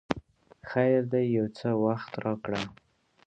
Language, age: Pashto, 19-29